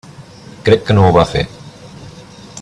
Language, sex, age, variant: Catalan, male, 40-49, Nord-Occidental